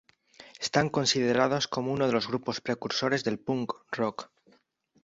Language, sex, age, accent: Spanish, male, 19-29, España: Centro-Sur peninsular (Madrid, Toledo, Castilla-La Mancha)